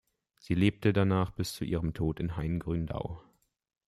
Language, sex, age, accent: German, male, 19-29, Deutschland Deutsch